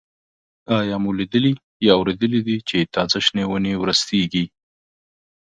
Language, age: Pashto, 30-39